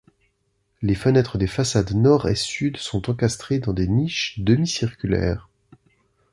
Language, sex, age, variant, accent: French, male, 40-49, Français d'Europe, Français de Suisse